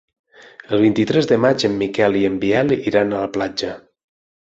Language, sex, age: Catalan, male, 40-49